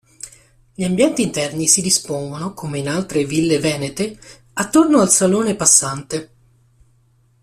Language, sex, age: Italian, male, 30-39